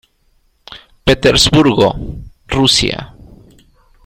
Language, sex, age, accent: Spanish, male, 40-49, Andino-Pacífico: Colombia, Perú, Ecuador, oeste de Bolivia y Venezuela andina